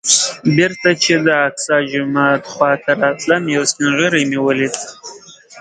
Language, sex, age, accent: Pashto, male, 19-29, معیاري پښتو